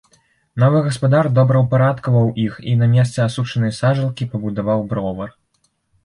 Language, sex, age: Belarusian, male, under 19